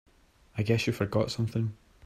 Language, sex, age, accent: English, male, 19-29, Scottish English